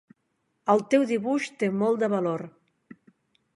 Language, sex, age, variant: Catalan, female, 50-59, Central